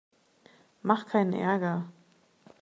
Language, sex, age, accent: German, female, 30-39, Deutschland Deutsch